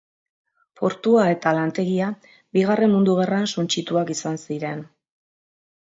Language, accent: Basque, Mendebalekoa (Araba, Bizkaia, Gipuzkoako mendebaleko herri batzuk)